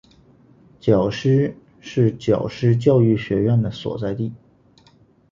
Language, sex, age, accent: Chinese, male, 19-29, 出生地：吉林省